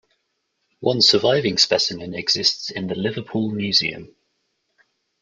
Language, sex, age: English, male, 30-39